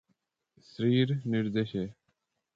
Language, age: Bengali, 19-29